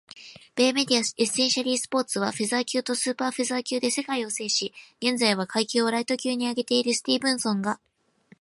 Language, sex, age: Japanese, female, 19-29